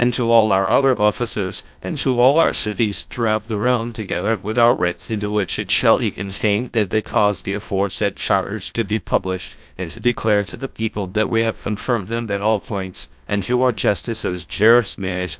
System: TTS, GlowTTS